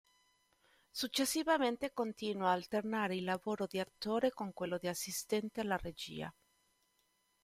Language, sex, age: Italian, female, 40-49